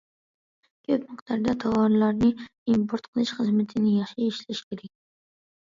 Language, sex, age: Uyghur, female, under 19